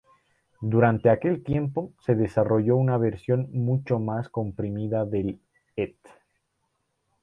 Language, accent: Spanish, Andino-Pacífico: Colombia, Perú, Ecuador, oeste de Bolivia y Venezuela andina